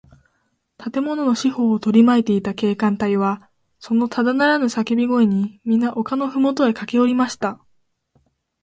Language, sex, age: Japanese, female, 19-29